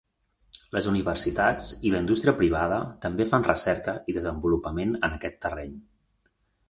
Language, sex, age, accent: Catalan, male, 40-49, central; nord-occidental